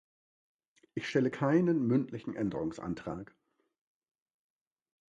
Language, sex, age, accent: German, male, 50-59, Deutschland Deutsch